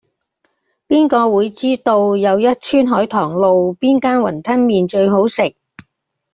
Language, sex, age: Cantonese, female, 70-79